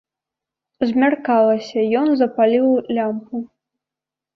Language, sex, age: Belarusian, female, under 19